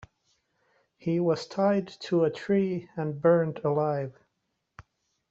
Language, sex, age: English, male, 40-49